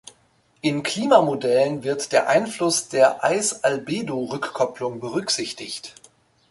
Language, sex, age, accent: German, male, 30-39, Deutschland Deutsch